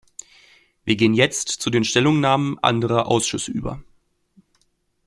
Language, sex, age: German, male, 19-29